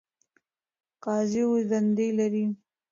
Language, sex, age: Pashto, female, 30-39